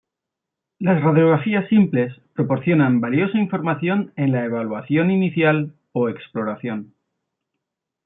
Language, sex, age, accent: Spanish, male, 40-49, España: Norte peninsular (Asturias, Castilla y León, Cantabria, País Vasco, Navarra, Aragón, La Rioja, Guadalajara, Cuenca)